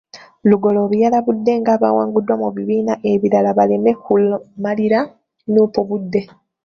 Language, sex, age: Ganda, female, 30-39